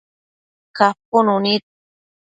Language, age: Matsés, 30-39